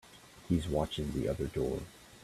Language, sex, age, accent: English, male, 40-49, United States English